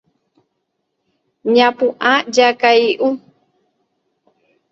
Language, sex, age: Guarani, female, 40-49